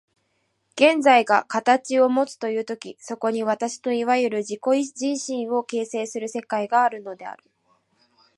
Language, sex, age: Japanese, female, 19-29